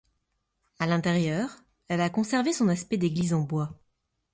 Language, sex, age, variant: French, female, 30-39, Français de métropole